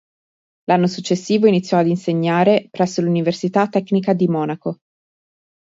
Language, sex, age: Italian, female, 30-39